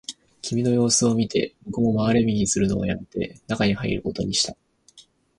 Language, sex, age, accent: Japanese, male, 19-29, 標準語